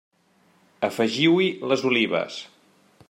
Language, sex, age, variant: Catalan, male, 40-49, Central